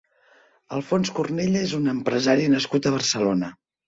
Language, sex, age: Catalan, female, 50-59